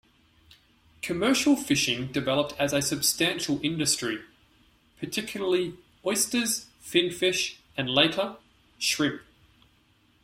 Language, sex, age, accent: English, male, 30-39, Australian English